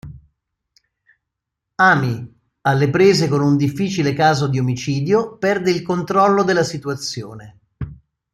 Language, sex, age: Italian, male, 60-69